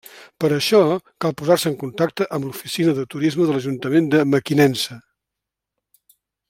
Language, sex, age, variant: Catalan, male, 70-79, Central